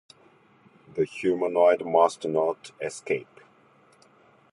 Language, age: English, 50-59